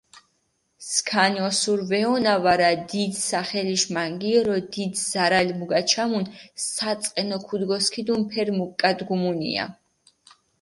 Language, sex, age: Mingrelian, female, 19-29